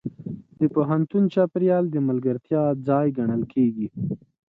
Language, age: Pashto, 30-39